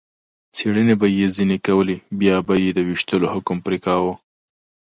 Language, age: Pashto, 30-39